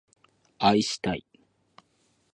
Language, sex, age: Japanese, male, 30-39